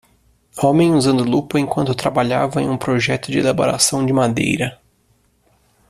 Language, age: Portuguese, 19-29